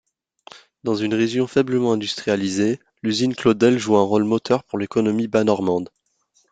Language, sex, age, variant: French, male, under 19, Français de métropole